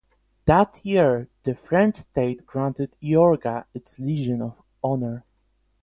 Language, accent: English, Slavic; polish